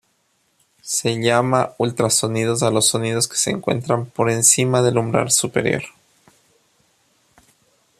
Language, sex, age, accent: Spanish, male, 40-49, Andino-Pacífico: Colombia, Perú, Ecuador, oeste de Bolivia y Venezuela andina